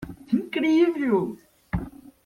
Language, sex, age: Portuguese, male, 19-29